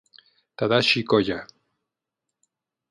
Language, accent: Spanish, México